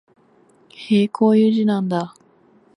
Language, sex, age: Japanese, female, under 19